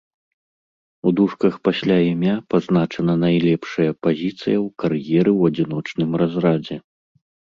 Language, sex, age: Belarusian, male, 40-49